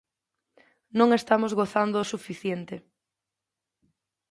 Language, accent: Galician, Normativo (estándar)